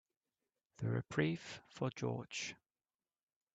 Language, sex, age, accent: English, male, 40-49, New Zealand English